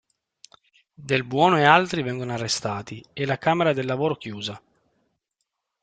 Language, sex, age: Italian, male, 30-39